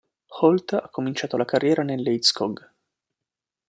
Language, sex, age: Italian, male, 19-29